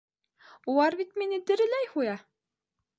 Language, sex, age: Bashkir, female, under 19